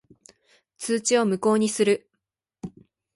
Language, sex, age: Japanese, female, under 19